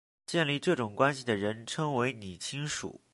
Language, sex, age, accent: Chinese, male, under 19, 出生地：河北省